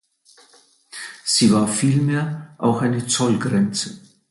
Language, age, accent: German, 70-79, Deutschland Deutsch